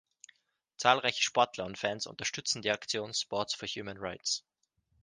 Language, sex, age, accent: German, male, 19-29, Österreichisches Deutsch